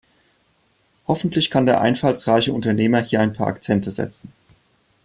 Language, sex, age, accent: German, male, 30-39, Deutschland Deutsch